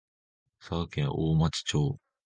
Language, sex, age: Japanese, male, under 19